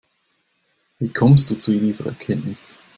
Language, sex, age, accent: German, male, 19-29, Schweizerdeutsch